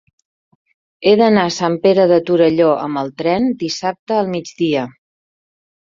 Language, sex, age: Catalan, female, 60-69